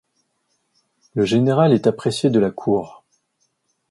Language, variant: French, Français de métropole